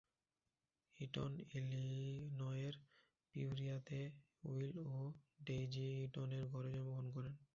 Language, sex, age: Bengali, male, 19-29